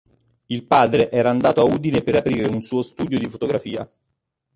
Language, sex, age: Italian, male, 40-49